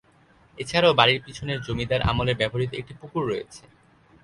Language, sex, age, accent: Bengali, male, under 19, Bangladeshi